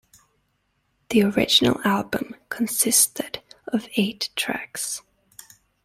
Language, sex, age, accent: English, female, 19-29, England English